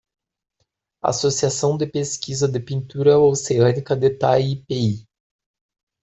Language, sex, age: Portuguese, female, 30-39